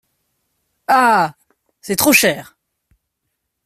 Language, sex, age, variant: French, male, 19-29, Français de métropole